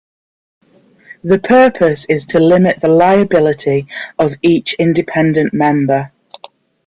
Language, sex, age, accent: English, female, 40-49, England English